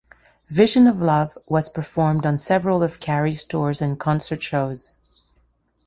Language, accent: English, Canadian English